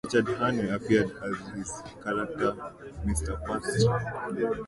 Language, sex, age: English, male, 19-29